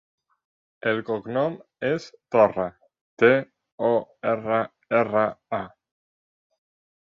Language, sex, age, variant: Catalan, male, under 19, Nord-Occidental